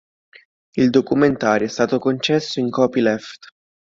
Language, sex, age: Italian, male, 19-29